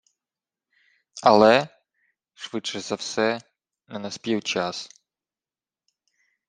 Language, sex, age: Ukrainian, male, 19-29